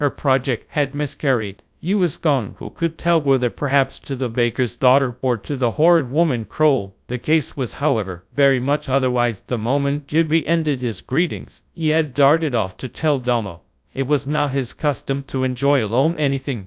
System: TTS, GradTTS